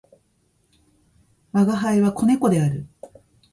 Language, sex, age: Japanese, female, 50-59